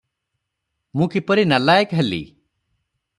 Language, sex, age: Odia, male, 30-39